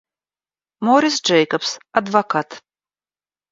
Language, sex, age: Russian, female, 50-59